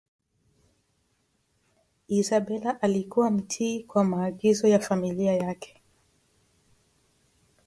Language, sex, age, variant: Swahili, female, 19-29, Kiswahili cha Bara ya Kenya